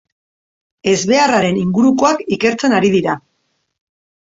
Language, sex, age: Basque, female, 40-49